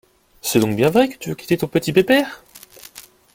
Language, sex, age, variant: French, male, 19-29, Français de métropole